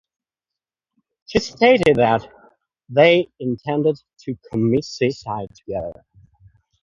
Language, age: English, 19-29